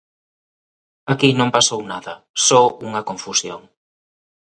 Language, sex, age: Galician, male, 30-39